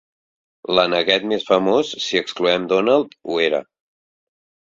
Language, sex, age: Catalan, male, 30-39